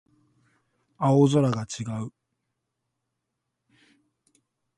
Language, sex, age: Japanese, male, 19-29